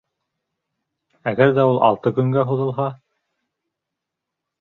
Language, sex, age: Bashkir, male, 19-29